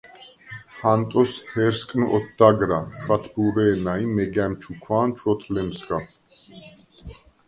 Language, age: Svan, 40-49